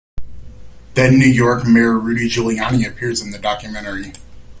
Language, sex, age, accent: English, male, 30-39, United States English